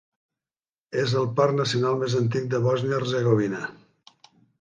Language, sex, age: Catalan, male, 70-79